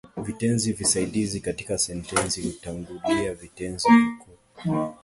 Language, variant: Swahili, Kiswahili cha Bara ya Kenya